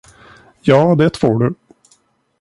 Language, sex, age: Swedish, male, 40-49